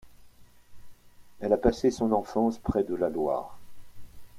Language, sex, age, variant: French, male, 60-69, Français de métropole